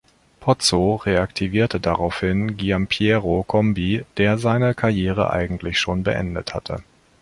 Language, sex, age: German, male, 30-39